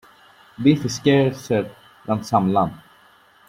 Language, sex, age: English, male, 19-29